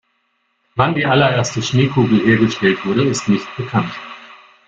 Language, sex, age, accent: German, male, 50-59, Deutschland Deutsch